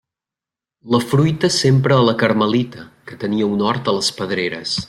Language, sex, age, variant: Catalan, male, 40-49, Central